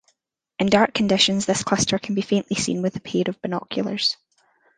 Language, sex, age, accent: English, female, 19-29, Scottish English